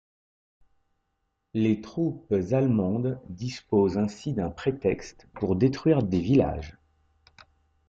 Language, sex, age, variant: French, male, 40-49, Français de métropole